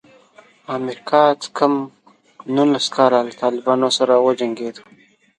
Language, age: Pashto, 19-29